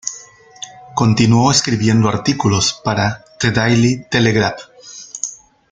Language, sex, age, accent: Spanish, male, 40-49, Andino-Pacífico: Colombia, Perú, Ecuador, oeste de Bolivia y Venezuela andina